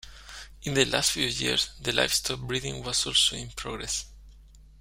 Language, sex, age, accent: Spanish, male, 40-49, España: Sur peninsular (Andalucia, Extremadura, Murcia)